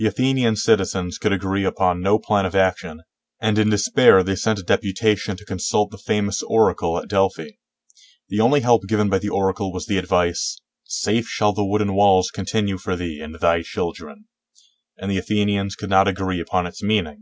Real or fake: real